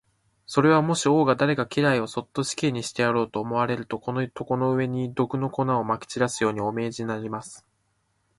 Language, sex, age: Japanese, male, 19-29